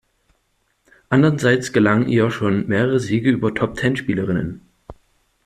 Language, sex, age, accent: German, male, 19-29, Deutschland Deutsch